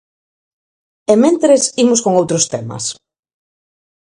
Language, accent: Galician, Normativo (estándar)